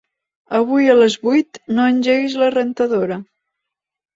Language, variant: Catalan, Central